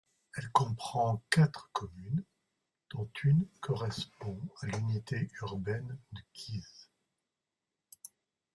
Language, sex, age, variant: French, male, 60-69, Français de métropole